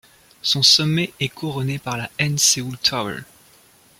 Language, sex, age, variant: French, male, 19-29, Français de métropole